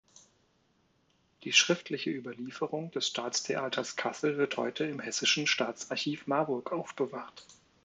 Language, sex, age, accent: German, male, 40-49, Deutschland Deutsch